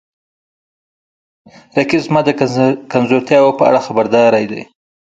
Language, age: Pashto, 19-29